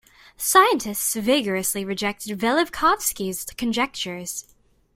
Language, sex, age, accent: English, female, under 19, United States English